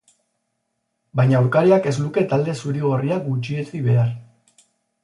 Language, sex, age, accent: Basque, male, 40-49, Mendebalekoa (Araba, Bizkaia, Gipuzkoako mendebaleko herri batzuk)